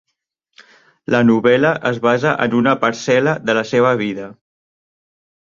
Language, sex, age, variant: Catalan, male, 30-39, Central